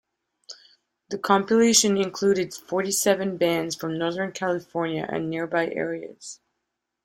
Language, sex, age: English, female, 30-39